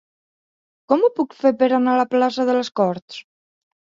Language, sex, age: Catalan, female, 19-29